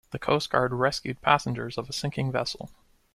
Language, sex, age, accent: English, male, 19-29, Canadian English